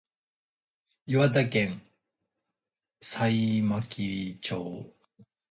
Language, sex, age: Japanese, male, 19-29